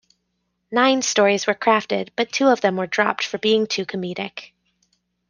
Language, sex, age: English, female, 30-39